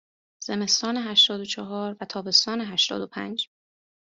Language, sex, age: Persian, female, 30-39